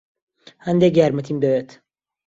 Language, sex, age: Central Kurdish, male, 19-29